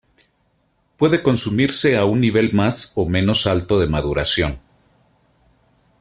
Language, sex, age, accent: Spanish, male, 50-59, México